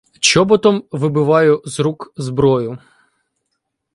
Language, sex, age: Ukrainian, male, 19-29